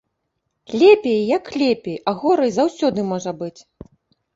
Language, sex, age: Belarusian, female, 30-39